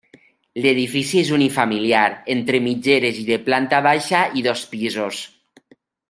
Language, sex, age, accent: Catalan, male, 30-39, valencià